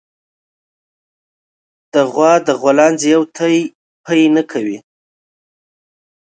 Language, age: Pashto, 30-39